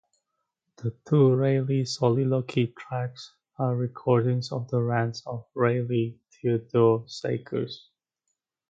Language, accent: English, Australian English